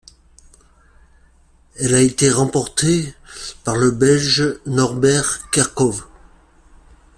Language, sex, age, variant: French, male, 50-59, Français de métropole